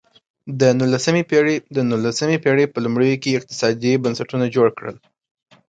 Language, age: Pashto, 19-29